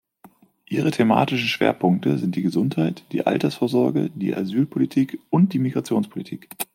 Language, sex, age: German, male, 19-29